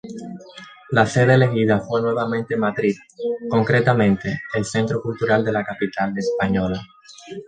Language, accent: Spanish, Caribe: Cuba, Venezuela, Puerto Rico, República Dominicana, Panamá, Colombia caribeña, México caribeño, Costa del golfo de México